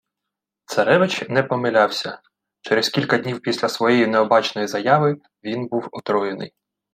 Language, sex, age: Ukrainian, male, 30-39